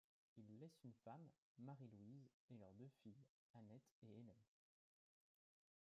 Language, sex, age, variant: French, male, 30-39, Français de métropole